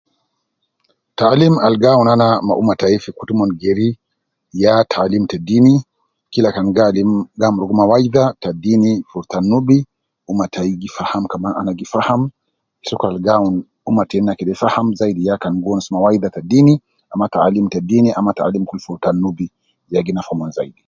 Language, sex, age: Nubi, male, 50-59